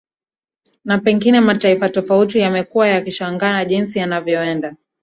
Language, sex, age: Swahili, female, 19-29